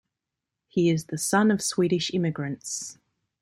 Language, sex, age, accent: English, female, 40-49, Australian English